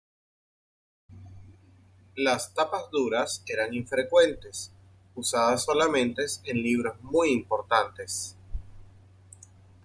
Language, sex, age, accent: Spanish, male, 40-49, Caribe: Cuba, Venezuela, Puerto Rico, República Dominicana, Panamá, Colombia caribeña, México caribeño, Costa del golfo de México